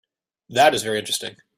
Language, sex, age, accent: English, male, 19-29, United States English